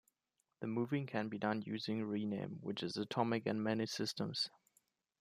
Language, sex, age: English, male, 19-29